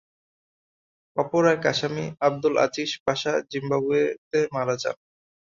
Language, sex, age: Bengali, male, 19-29